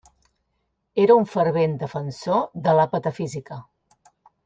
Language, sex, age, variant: Catalan, female, 50-59, Central